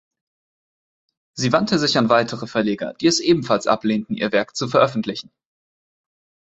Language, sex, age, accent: German, male, 19-29, Deutschland Deutsch